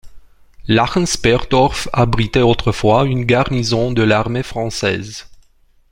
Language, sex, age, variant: French, male, 30-39, Français d'Europe